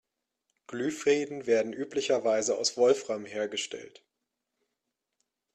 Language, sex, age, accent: German, male, 19-29, Deutschland Deutsch